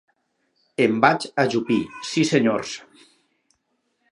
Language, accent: Catalan, valencià